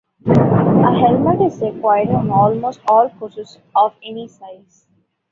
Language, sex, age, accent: English, female, 19-29, India and South Asia (India, Pakistan, Sri Lanka)